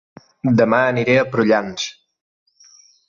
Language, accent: Catalan, mallorquí